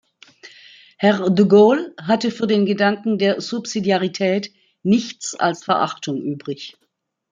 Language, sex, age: German, female, 50-59